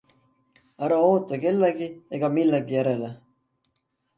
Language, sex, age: Estonian, male, 19-29